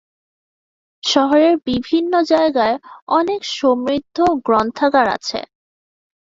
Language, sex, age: Bengali, female, 19-29